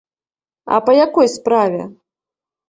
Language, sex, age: Belarusian, female, 30-39